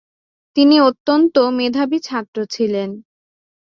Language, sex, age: Bengali, female, 19-29